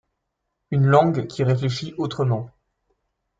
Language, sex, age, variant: French, male, 19-29, Français de métropole